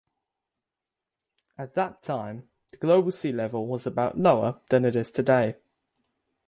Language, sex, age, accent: English, male, 19-29, United States English; England English